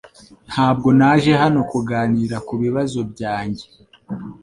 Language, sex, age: Kinyarwanda, male, 19-29